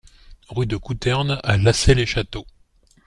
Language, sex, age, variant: French, male, 50-59, Français de métropole